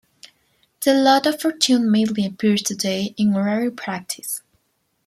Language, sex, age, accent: English, female, 19-29, United States English